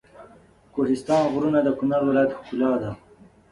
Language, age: Pashto, 19-29